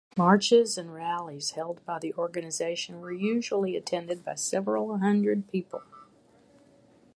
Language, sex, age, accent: English, female, 60-69, United States English